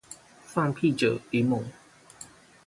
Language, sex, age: Chinese, male, 19-29